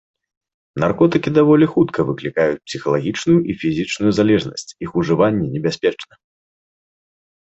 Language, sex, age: Belarusian, male, 30-39